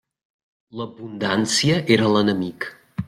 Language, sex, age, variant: Catalan, male, 40-49, Central